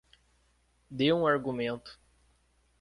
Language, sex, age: Portuguese, male, 19-29